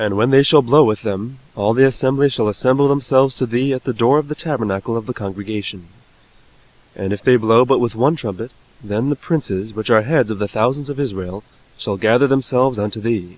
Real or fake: real